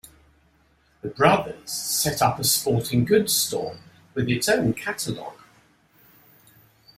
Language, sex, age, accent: English, male, 50-59, England English